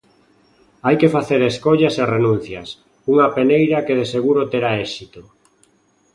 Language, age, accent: Galician, 40-49, Normativo (estándar)